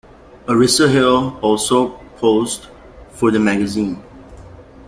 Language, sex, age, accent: English, male, 30-39, United States English